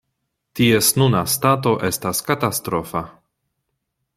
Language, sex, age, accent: Esperanto, male, 30-39, Internacia